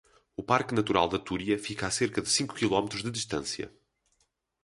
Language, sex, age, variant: Portuguese, male, 19-29, Portuguese (Portugal)